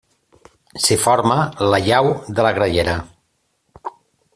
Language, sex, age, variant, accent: Catalan, male, 50-59, Central, central